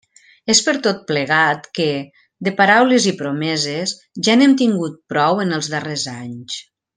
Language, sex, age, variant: Catalan, female, 50-59, Central